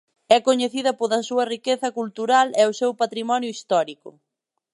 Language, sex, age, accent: Galician, female, 19-29, Atlántico (seseo e gheada)